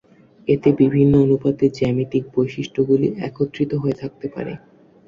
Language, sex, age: Bengali, male, under 19